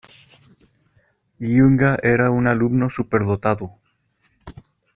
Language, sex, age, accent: Spanish, male, 19-29, México